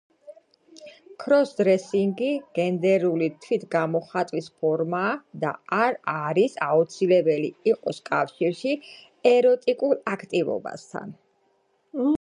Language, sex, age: Georgian, female, 19-29